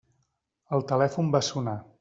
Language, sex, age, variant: Catalan, male, 40-49, Central